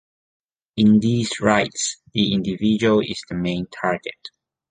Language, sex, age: English, male, 19-29